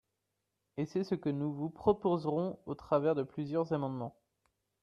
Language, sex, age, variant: French, male, 19-29, Français de métropole